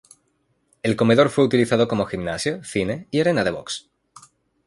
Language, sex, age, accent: Spanish, male, 19-29, España: Centro-Sur peninsular (Madrid, Toledo, Castilla-La Mancha)